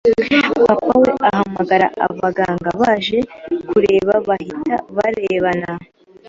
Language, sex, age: Kinyarwanda, female, 19-29